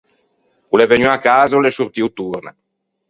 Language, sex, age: Ligurian, male, 30-39